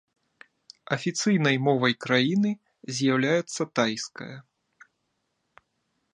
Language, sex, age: Belarusian, male, 40-49